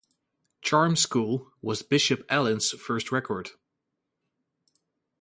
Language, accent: English, United States English